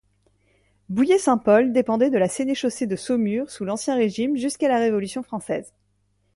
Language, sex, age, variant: French, female, 19-29, Français de métropole